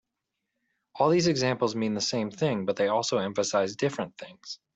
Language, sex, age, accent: English, male, 30-39, United States English